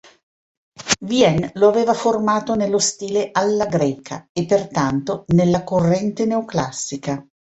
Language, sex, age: Italian, female, 50-59